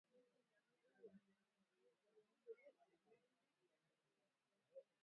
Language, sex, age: Swahili, female, 19-29